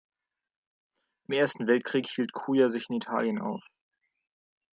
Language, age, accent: German, 19-29, Deutschland Deutsch